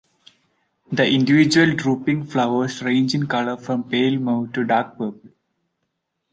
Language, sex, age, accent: English, male, 19-29, India and South Asia (India, Pakistan, Sri Lanka)